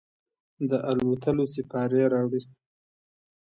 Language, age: Pashto, 19-29